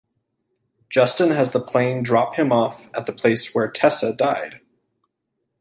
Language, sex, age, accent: English, male, 30-39, United States English